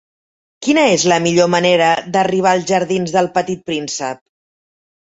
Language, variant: Catalan, Central